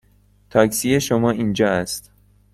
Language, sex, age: Persian, male, 19-29